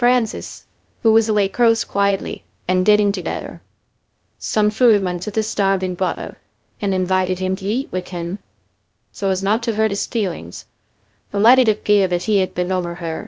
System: TTS, VITS